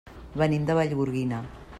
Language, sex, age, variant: Catalan, female, 40-49, Central